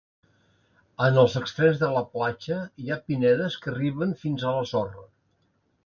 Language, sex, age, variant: Catalan, male, 50-59, Central